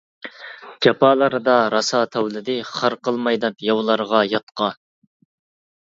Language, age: Uyghur, 19-29